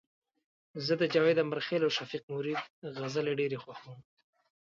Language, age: Pashto, 19-29